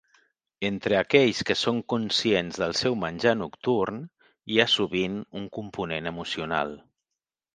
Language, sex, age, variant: Catalan, male, 40-49, Central